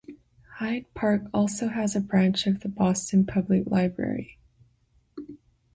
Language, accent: English, United States English